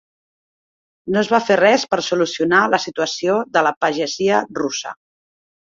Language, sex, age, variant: Catalan, female, 40-49, Central